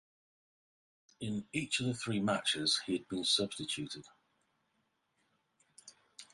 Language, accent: English, England English